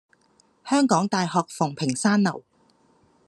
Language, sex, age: Cantonese, female, under 19